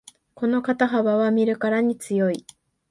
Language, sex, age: Japanese, female, 19-29